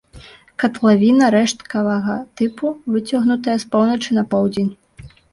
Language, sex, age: Belarusian, female, 19-29